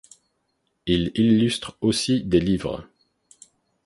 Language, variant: French, Français de métropole